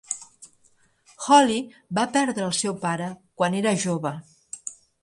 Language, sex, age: Catalan, female, 60-69